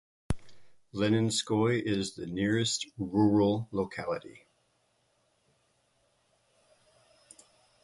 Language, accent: English, United States English